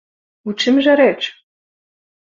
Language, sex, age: Belarusian, female, under 19